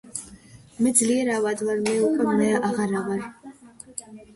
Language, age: Georgian, 30-39